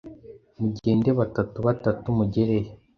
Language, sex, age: Kinyarwanda, male, under 19